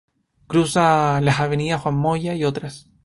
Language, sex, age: Spanish, male, 19-29